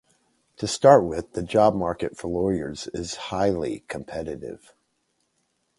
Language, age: English, 50-59